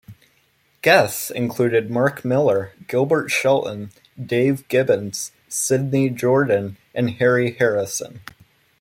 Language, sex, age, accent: English, male, under 19, United States English